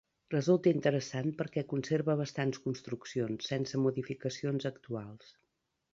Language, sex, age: Catalan, female, 50-59